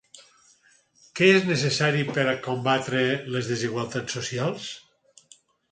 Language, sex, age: Catalan, male, 60-69